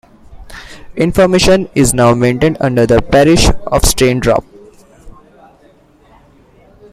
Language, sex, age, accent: English, male, 19-29, India and South Asia (India, Pakistan, Sri Lanka)